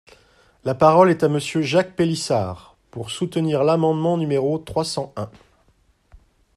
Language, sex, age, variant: French, male, 40-49, Français de métropole